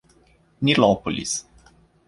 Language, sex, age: Portuguese, male, 19-29